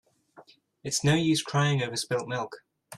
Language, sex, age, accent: English, male, under 19, England English